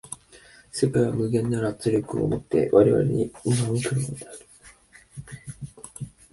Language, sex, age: Japanese, male, 19-29